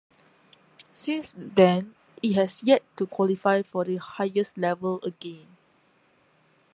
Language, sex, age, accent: English, female, 19-29, Singaporean English